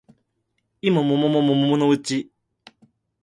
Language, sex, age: Japanese, male, 19-29